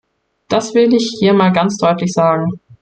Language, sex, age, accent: German, female, 19-29, Österreichisches Deutsch